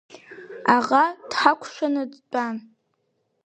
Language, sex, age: Abkhazian, female, under 19